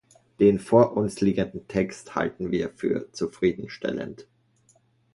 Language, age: German, 30-39